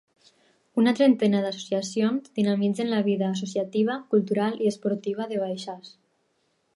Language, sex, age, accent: Catalan, female, 19-29, Tortosí